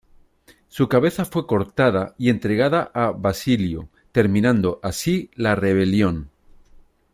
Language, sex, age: Spanish, male, 40-49